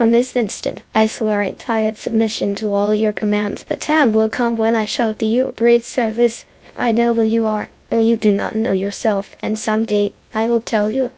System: TTS, GlowTTS